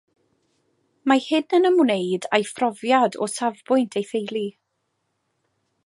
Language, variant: Welsh, Mid Wales